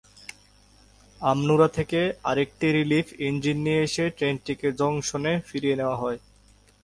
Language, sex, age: Bengali, male, 19-29